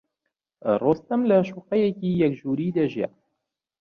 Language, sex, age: Central Kurdish, male, 19-29